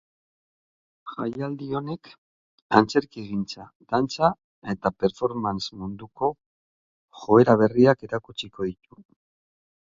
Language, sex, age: Basque, male, 60-69